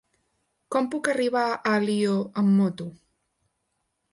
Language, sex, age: Catalan, female, 19-29